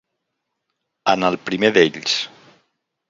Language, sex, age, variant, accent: Catalan, male, 50-59, Central, Barceloní